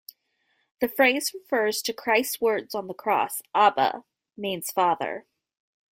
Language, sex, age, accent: English, female, 19-29, United States English